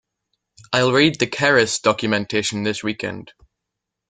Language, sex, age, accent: English, male, under 19, Irish English